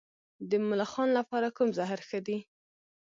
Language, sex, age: Pashto, female, 19-29